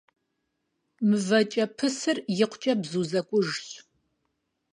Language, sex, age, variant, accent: Kabardian, female, 30-39, Адыгэбзэ (Къэбэрдей, Кирил, псоми зэдай), Джылэхъстэней (Gilahsteney)